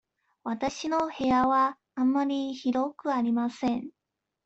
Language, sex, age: Japanese, female, 19-29